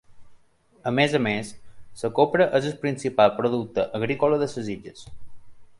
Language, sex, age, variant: Catalan, male, 30-39, Balear